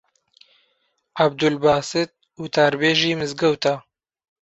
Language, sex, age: Central Kurdish, male, 19-29